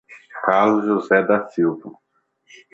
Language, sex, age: Portuguese, male, 30-39